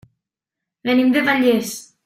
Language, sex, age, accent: Catalan, female, 19-29, valencià